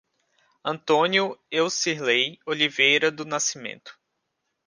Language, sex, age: Portuguese, male, 19-29